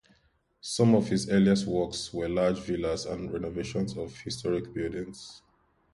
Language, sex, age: English, male, 19-29